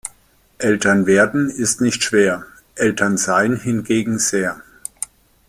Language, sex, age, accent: German, male, 50-59, Deutschland Deutsch